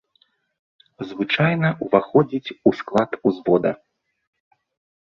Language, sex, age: Belarusian, male, 40-49